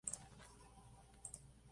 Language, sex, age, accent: Spanish, female, 19-29, México